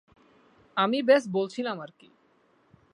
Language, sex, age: Bengali, male, under 19